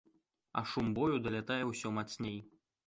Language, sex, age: Belarusian, male, 19-29